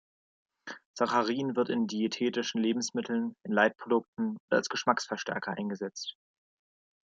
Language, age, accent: German, 19-29, Deutschland Deutsch